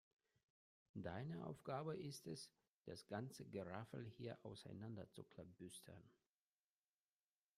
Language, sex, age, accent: German, male, 40-49, Russisch Deutsch